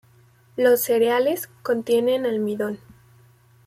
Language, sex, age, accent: Spanish, female, 19-29, México